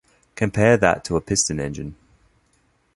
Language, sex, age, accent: English, male, 19-29, Australian English